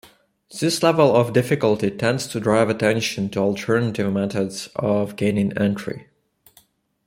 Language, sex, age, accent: English, male, 19-29, United States English